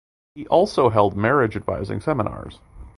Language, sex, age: English, male, 19-29